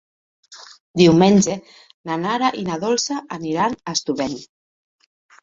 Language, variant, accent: Catalan, Nord-Occidental, Tortosí